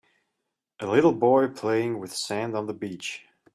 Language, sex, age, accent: English, male, 19-29, United States English